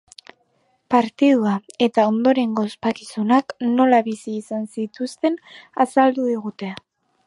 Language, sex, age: Basque, female, under 19